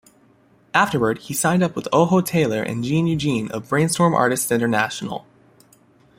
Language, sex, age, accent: English, male, under 19, United States English